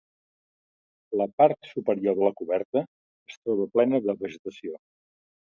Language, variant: Catalan, Central